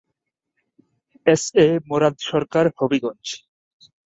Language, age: Bengali, 30-39